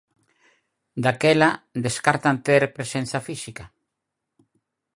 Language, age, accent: Galician, 60-69, Normativo (estándar)